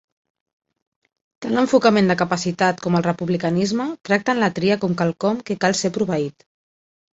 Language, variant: Catalan, Central